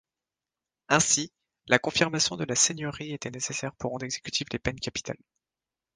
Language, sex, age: French, male, 19-29